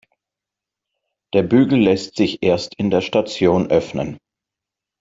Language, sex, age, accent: German, male, 50-59, Deutschland Deutsch